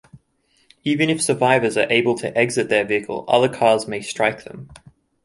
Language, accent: English, Australian English